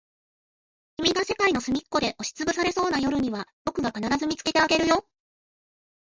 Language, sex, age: Japanese, female, 30-39